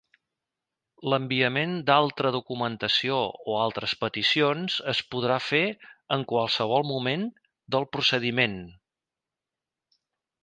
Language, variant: Catalan, Central